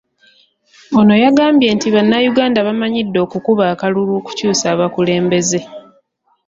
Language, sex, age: Ganda, female, 30-39